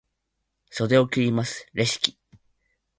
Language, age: Japanese, under 19